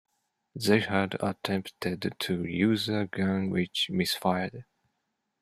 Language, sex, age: English, male, 19-29